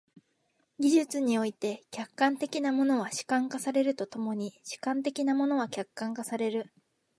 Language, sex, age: Japanese, female, 19-29